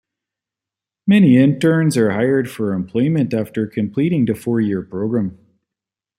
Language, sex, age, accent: English, male, 30-39, Canadian English